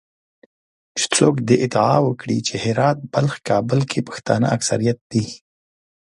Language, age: Pashto, 30-39